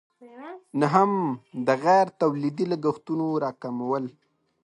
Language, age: Pashto, 19-29